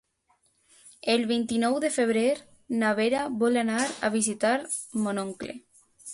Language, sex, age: Catalan, female, under 19